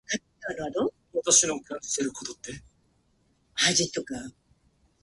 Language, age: Japanese, 30-39